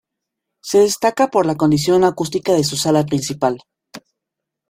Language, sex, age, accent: Spanish, female, 19-29, México